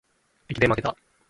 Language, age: Japanese, 19-29